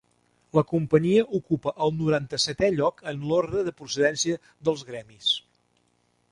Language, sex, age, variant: Catalan, male, 50-59, Central